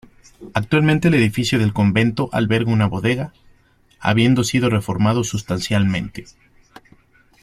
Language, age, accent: Spanish, 30-39, México